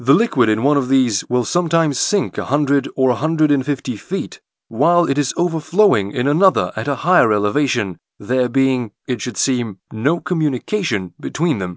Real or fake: real